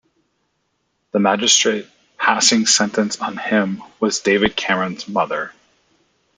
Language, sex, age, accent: English, male, 30-39, United States English